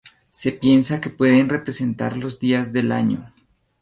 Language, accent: Spanish, Andino-Pacífico: Colombia, Perú, Ecuador, oeste de Bolivia y Venezuela andina